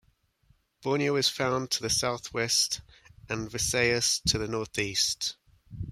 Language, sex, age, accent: English, male, 30-39, England English